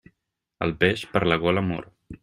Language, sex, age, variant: Catalan, male, 19-29, Central